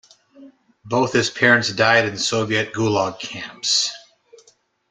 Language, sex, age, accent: English, male, 40-49, United States English